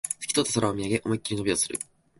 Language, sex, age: Japanese, male, 19-29